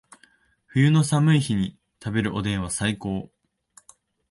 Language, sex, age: Japanese, male, 19-29